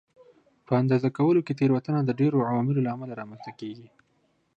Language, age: Pashto, 19-29